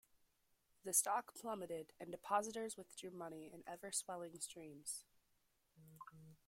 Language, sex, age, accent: English, female, under 19, United States English